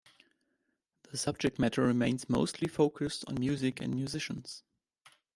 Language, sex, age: English, male, 19-29